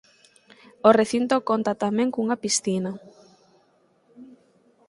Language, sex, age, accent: Galician, female, 19-29, Oriental (común en zona oriental)